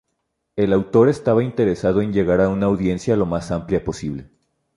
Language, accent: Spanish, México